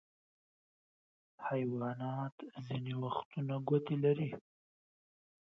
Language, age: Pashto, 19-29